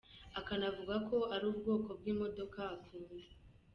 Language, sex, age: Kinyarwanda, female, under 19